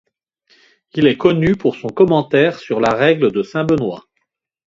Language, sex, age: French, male, 50-59